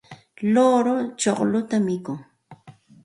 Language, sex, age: Santa Ana de Tusi Pasco Quechua, female, 40-49